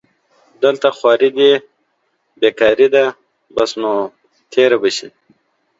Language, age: Pashto, 30-39